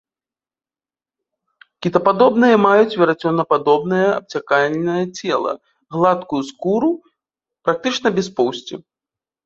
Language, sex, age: Belarusian, male, 30-39